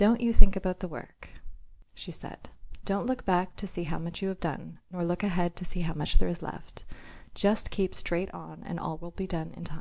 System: none